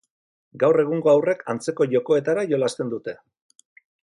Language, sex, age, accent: Basque, male, 40-49, Mendebalekoa (Araba, Bizkaia, Gipuzkoako mendebaleko herri batzuk)